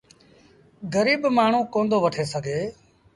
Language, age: Sindhi Bhil, 40-49